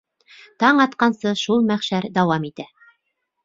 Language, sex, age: Bashkir, female, 30-39